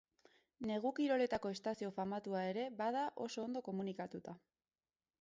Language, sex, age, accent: Basque, female, 19-29, Mendebalekoa (Araba, Bizkaia, Gipuzkoako mendebaleko herri batzuk)